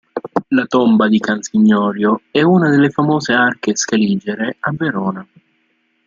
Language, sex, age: Italian, male, 19-29